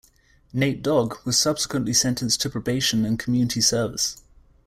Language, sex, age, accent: English, male, 30-39, England English